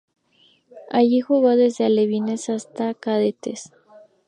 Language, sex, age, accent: Spanish, female, 19-29, México